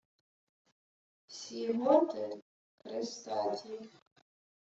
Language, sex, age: Ukrainian, female, 19-29